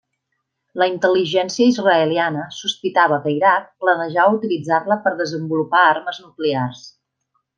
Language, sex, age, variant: Catalan, female, 40-49, Central